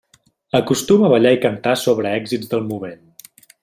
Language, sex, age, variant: Catalan, male, 19-29, Central